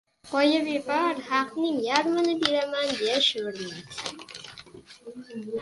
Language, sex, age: Uzbek, male, 19-29